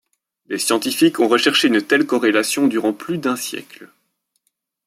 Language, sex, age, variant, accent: French, male, 30-39, Français d'Europe, Français de Belgique